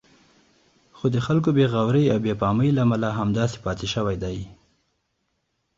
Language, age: Pashto, 19-29